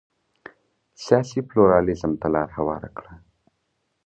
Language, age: Pashto, 19-29